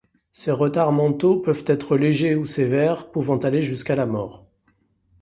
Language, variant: French, Français de métropole